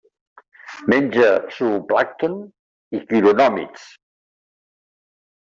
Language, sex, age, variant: Catalan, male, 70-79, Central